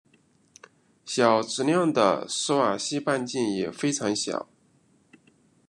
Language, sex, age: Chinese, male, 30-39